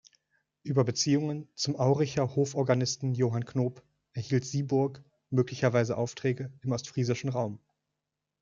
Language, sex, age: German, male, 30-39